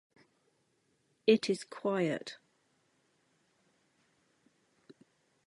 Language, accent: English, England English